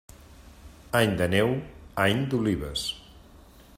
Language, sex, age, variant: Catalan, male, 50-59, Central